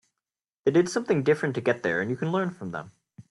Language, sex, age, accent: English, male, 19-29, United States English